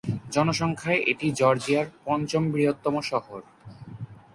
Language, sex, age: Bengali, male, under 19